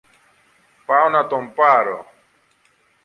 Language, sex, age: Greek, male, 40-49